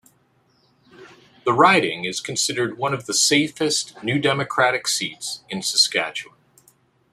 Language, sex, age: English, male, 50-59